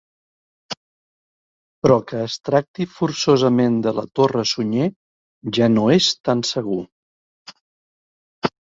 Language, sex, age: Catalan, male, 50-59